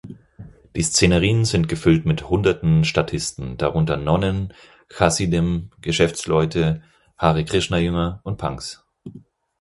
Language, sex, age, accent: German, male, 30-39, Deutschland Deutsch